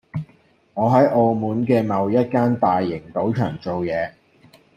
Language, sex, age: Cantonese, male, 30-39